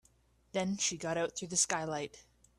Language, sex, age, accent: English, female, 19-29, Canadian English